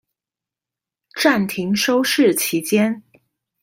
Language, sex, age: Chinese, female, 30-39